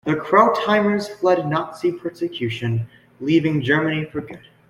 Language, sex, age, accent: English, male, under 19, United States English